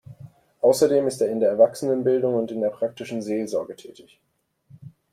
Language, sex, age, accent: German, male, 19-29, Deutschland Deutsch